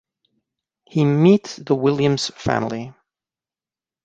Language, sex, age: English, male, 40-49